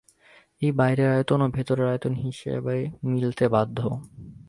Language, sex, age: Bengali, male, 19-29